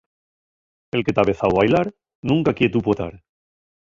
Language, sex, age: Asturian, male, 40-49